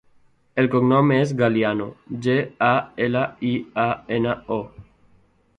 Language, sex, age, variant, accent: Catalan, male, 19-29, Valencià central, valencià